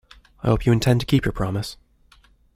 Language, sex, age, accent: English, male, 19-29, Canadian English